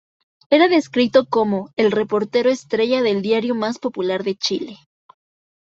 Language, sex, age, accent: Spanish, female, 19-29, México